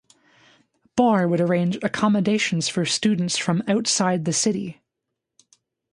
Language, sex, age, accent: English, female, 19-29, Canadian English